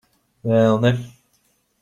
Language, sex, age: Latvian, male, 19-29